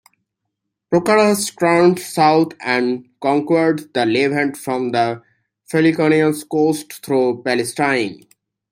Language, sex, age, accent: English, male, 19-29, United States English